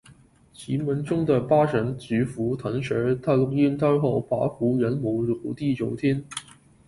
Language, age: Cantonese, 19-29